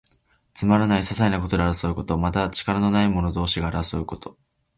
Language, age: Japanese, under 19